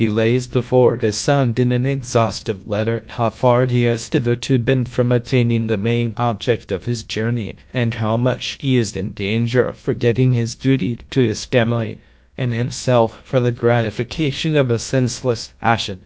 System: TTS, GlowTTS